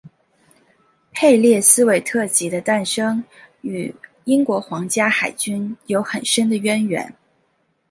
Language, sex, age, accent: Chinese, female, 19-29, 出生地：黑龙江省